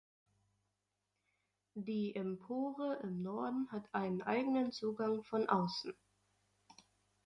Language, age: German, 19-29